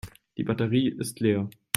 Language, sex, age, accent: German, male, 19-29, Deutschland Deutsch